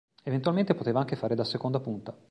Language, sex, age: Italian, male, 40-49